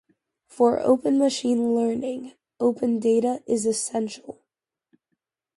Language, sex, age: English, female, under 19